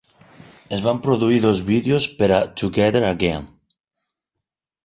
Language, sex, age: Catalan, male, 40-49